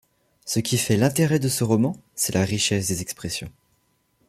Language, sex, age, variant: French, male, under 19, Français de métropole